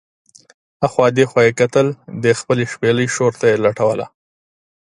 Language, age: Pashto, 30-39